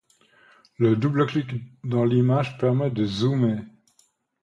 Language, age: French, 50-59